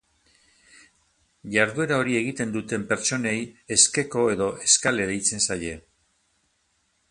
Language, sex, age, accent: Basque, male, 60-69, Erdialdekoa edo Nafarra (Gipuzkoa, Nafarroa)